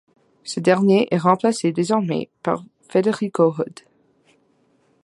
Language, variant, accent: French, Français d'Amérique du Nord, Français du Canada